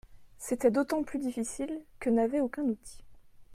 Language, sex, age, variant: French, female, 19-29, Français de métropole